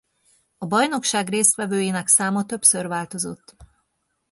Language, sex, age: Hungarian, female, 40-49